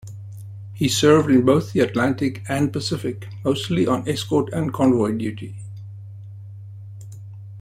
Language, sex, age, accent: English, male, 60-69, Southern African (South Africa, Zimbabwe, Namibia)